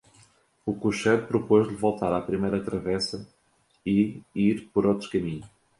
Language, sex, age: Portuguese, male, 40-49